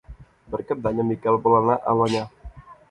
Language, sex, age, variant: Catalan, male, 19-29, Central